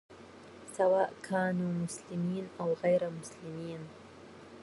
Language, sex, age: Arabic, female, 19-29